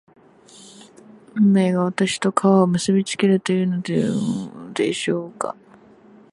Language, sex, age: Japanese, female, under 19